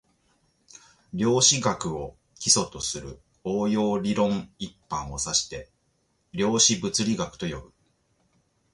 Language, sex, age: Japanese, male, 40-49